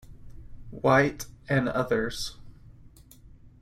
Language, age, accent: English, 30-39, United States English